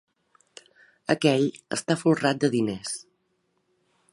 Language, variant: Catalan, Nord-Occidental